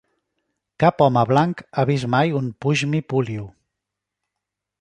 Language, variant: Catalan, Central